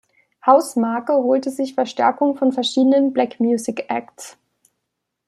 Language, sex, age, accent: German, female, 19-29, Deutschland Deutsch